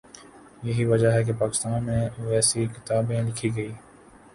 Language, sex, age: Urdu, male, 19-29